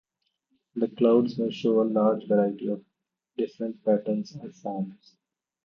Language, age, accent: English, 19-29, India and South Asia (India, Pakistan, Sri Lanka)